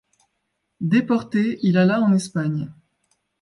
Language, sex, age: French, female, 30-39